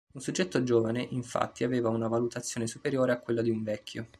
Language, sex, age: Italian, male, 30-39